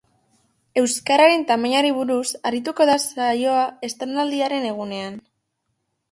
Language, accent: Basque, Mendebalekoa (Araba, Bizkaia, Gipuzkoako mendebaleko herri batzuk)